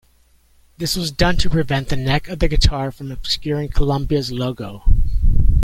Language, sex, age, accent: English, male, 60-69, United States English